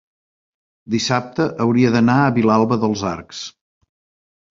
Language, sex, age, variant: Catalan, male, 50-59, Central